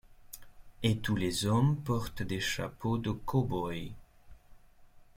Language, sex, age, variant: French, male, 30-39, Français de métropole